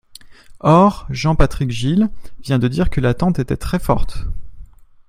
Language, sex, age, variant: French, male, 30-39, Français de métropole